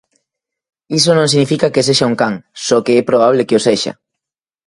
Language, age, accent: Galician, 19-29, Normativo (estándar)